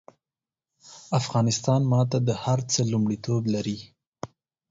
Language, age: Pashto, 19-29